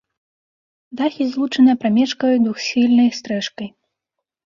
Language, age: Belarusian, 19-29